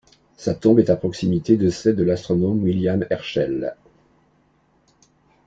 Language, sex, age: French, male, 60-69